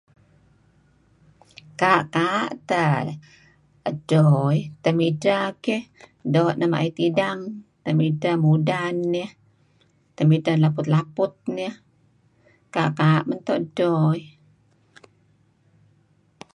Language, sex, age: Kelabit, female, 60-69